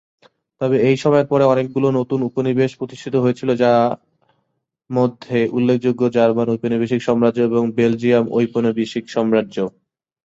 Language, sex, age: Bengali, male, 19-29